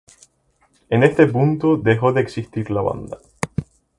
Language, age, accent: Spanish, 19-29, España: Islas Canarias